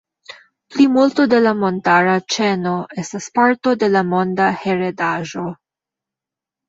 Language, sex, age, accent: Esperanto, female, 19-29, Internacia